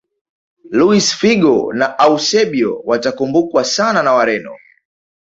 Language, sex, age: Swahili, male, 19-29